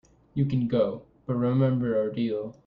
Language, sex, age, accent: English, male, 19-29, United States English